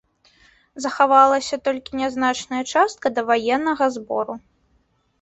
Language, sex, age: Belarusian, female, under 19